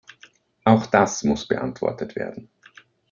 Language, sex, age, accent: German, male, 30-39, Österreichisches Deutsch